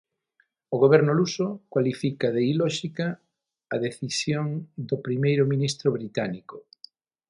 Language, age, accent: Galician, 50-59, Atlántico (seseo e gheada); Normativo (estándar)